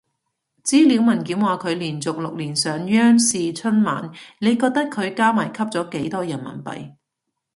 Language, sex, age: Cantonese, female, 40-49